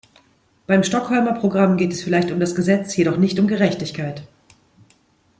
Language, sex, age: German, female, 40-49